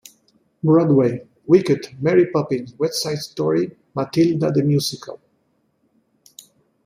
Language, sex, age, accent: English, male, 60-69, United States English